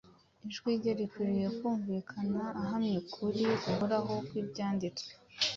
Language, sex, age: Kinyarwanda, female, 19-29